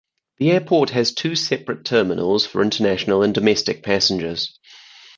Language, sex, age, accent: English, male, 30-39, England English; New Zealand English